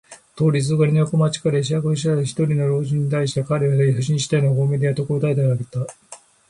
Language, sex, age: Japanese, male, 50-59